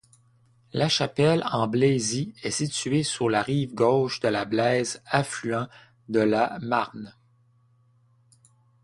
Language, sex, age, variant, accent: French, male, 19-29, Français d'Amérique du Nord, Français du Canada